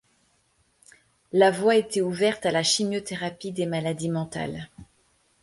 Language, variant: French, Français de métropole